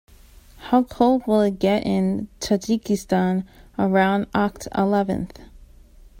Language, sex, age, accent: English, female, 19-29, United States English